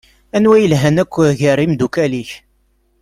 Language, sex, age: Kabyle, male, 30-39